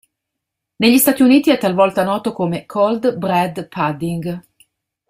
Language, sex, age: Italian, female, 40-49